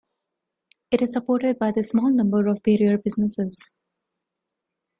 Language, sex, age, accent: English, female, 30-39, India and South Asia (India, Pakistan, Sri Lanka)